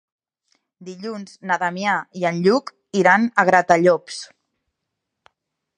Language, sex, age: Catalan, female, 30-39